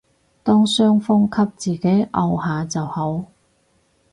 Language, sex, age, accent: Cantonese, female, 30-39, 广州音